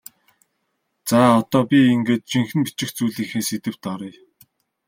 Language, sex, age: Mongolian, male, 19-29